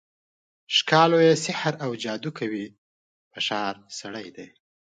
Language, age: Pashto, 30-39